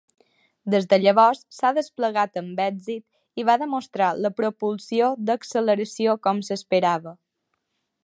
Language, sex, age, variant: Catalan, female, under 19, Balear